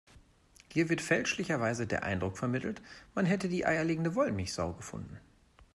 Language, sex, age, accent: German, male, 40-49, Deutschland Deutsch